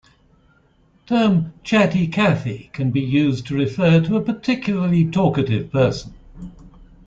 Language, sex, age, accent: English, male, 60-69, England English